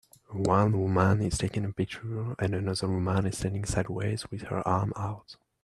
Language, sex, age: English, male, 19-29